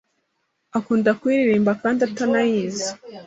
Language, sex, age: Kinyarwanda, female, 30-39